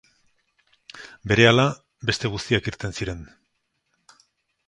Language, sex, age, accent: Basque, male, 60-69, Erdialdekoa edo Nafarra (Gipuzkoa, Nafarroa)